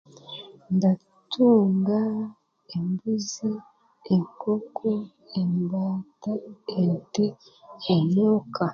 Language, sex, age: Chiga, female, 30-39